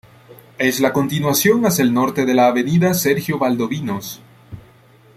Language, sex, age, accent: Spanish, male, 19-29, América central